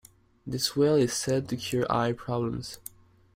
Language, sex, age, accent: English, male, under 19, Canadian English